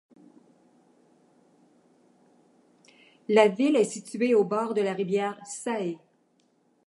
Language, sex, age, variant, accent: French, female, 70-79, Français d'Amérique du Nord, Français du Canada